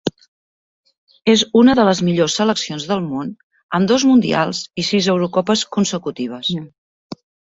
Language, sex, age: Catalan, female, 50-59